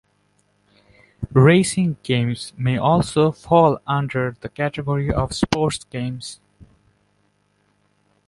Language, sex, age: English, male, 19-29